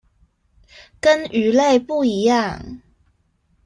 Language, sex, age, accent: Chinese, female, 19-29, 出生地：臺北市